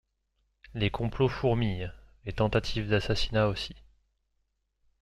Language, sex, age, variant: French, male, 19-29, Français de métropole